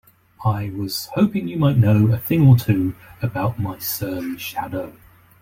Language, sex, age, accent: English, male, 30-39, England English